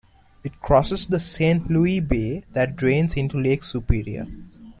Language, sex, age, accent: English, male, 19-29, England English